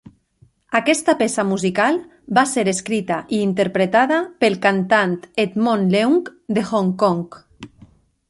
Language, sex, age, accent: Catalan, female, 30-39, valencià